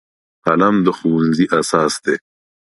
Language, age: Pashto, 19-29